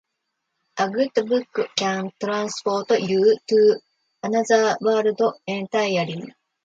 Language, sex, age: Japanese, female, 40-49